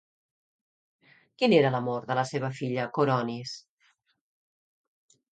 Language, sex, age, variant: Catalan, female, 50-59, Central